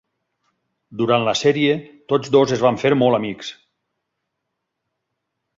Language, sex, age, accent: Catalan, male, 50-59, valencià